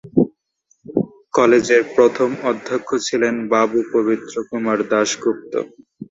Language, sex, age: Bengali, male, 19-29